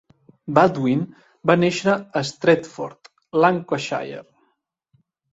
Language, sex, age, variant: Catalan, male, 19-29, Central